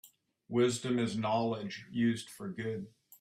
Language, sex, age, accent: English, male, 50-59, United States English